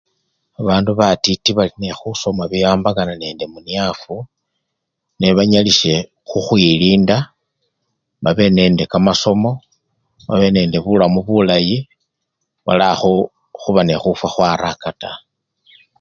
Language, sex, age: Luyia, male, 60-69